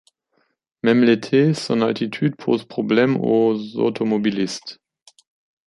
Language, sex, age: French, male, 30-39